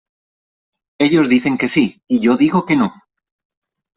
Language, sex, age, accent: Spanish, male, 19-29, España: Centro-Sur peninsular (Madrid, Toledo, Castilla-La Mancha)